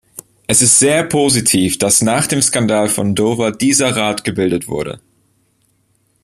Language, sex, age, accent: German, male, 19-29, Deutschland Deutsch